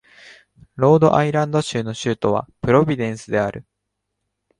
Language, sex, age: Japanese, male, under 19